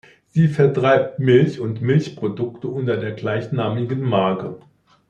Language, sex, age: German, male, 50-59